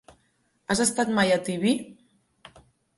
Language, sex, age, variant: Catalan, female, 19-29, Central